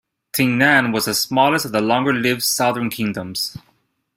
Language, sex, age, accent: English, male, 30-39, United States English